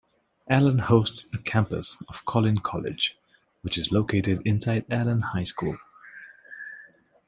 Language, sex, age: English, male, 19-29